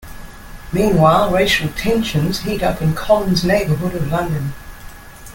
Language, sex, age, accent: English, female, 50-59, Australian English